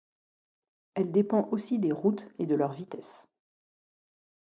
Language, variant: French, Français de métropole